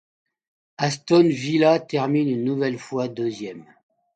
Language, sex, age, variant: French, male, 60-69, Français de métropole